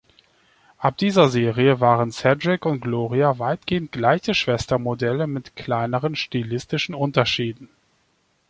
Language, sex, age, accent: German, male, 30-39, Deutschland Deutsch